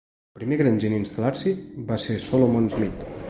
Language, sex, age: Catalan, male, 19-29